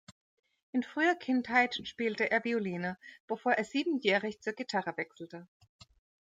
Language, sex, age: German, female, 30-39